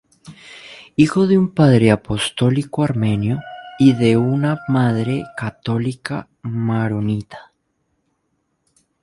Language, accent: Spanish, Caribe: Cuba, Venezuela, Puerto Rico, República Dominicana, Panamá, Colombia caribeña, México caribeño, Costa del golfo de México